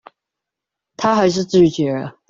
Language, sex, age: Chinese, female, under 19